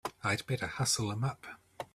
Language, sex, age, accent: English, male, 30-39, New Zealand English